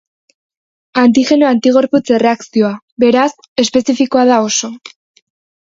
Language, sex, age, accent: Basque, female, under 19, Mendebalekoa (Araba, Bizkaia, Gipuzkoako mendebaleko herri batzuk)